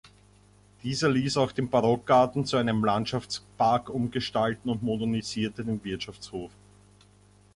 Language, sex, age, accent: German, male, 40-49, Österreichisches Deutsch